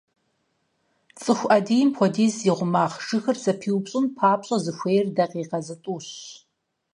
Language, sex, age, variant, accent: Kabardian, female, 30-39, Адыгэбзэ (Къэбэрдей, Кирил, псоми зэдай), Джылэхъстэней (Gilahsteney)